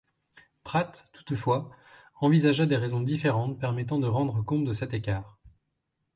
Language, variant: French, Français de métropole